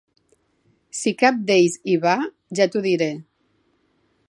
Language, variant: Catalan, Central